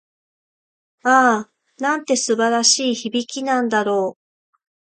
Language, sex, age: Japanese, female, 40-49